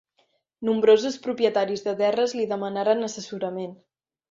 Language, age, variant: Catalan, 19-29, Central